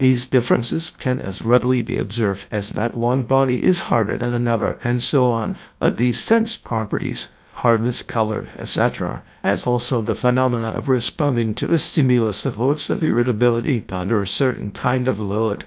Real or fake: fake